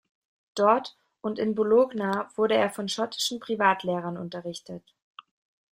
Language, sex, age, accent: German, female, 19-29, Deutschland Deutsch